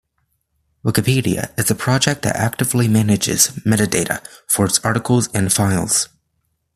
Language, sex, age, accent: English, male, under 19, United States English